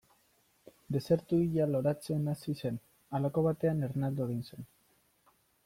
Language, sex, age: Basque, male, 19-29